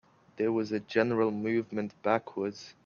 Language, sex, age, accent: English, male, under 19, England English